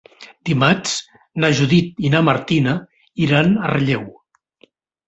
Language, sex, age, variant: Catalan, male, 60-69, Nord-Occidental